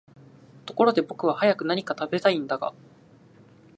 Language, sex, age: Japanese, male, 19-29